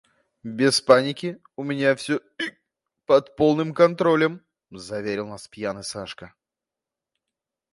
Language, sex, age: Russian, male, 30-39